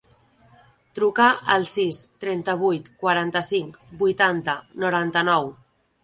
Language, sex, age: Catalan, female, 30-39